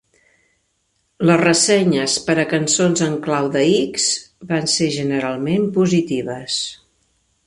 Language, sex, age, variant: Catalan, female, 50-59, Central